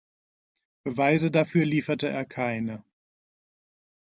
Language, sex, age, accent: German, male, 50-59, Deutschland Deutsch